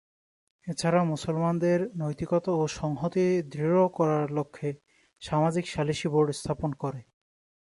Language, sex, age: Bengali, male, 19-29